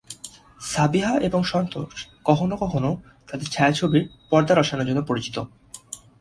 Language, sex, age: Bengali, male, under 19